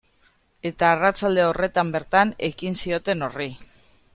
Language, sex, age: Basque, female, 30-39